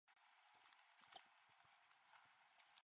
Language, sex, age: English, female, 19-29